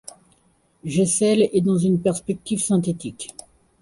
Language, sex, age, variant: French, female, 40-49, Français de métropole